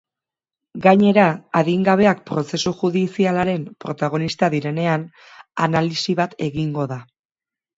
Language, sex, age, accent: Basque, female, 30-39, Erdialdekoa edo Nafarra (Gipuzkoa, Nafarroa)